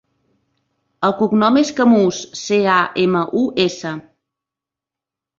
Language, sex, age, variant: Catalan, female, 40-49, Central